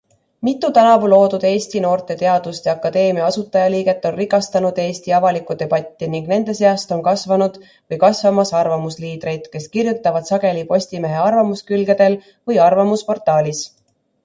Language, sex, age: Estonian, female, 30-39